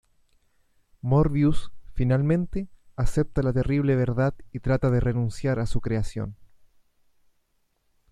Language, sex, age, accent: Spanish, male, 19-29, Chileno: Chile, Cuyo